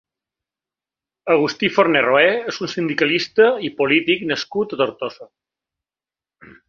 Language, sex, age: Catalan, male, 40-49